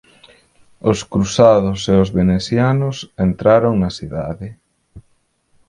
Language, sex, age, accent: Galician, male, 30-39, Atlántico (seseo e gheada)